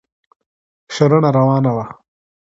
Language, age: Pashto, 19-29